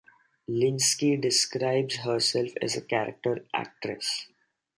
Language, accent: English, India and South Asia (India, Pakistan, Sri Lanka)